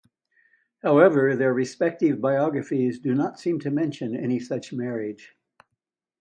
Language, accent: English, United States English